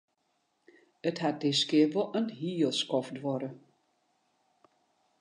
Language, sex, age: Western Frisian, female, 60-69